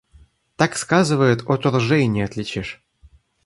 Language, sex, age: Russian, male, 19-29